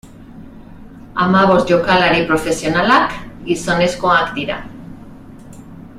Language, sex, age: Basque, female, 40-49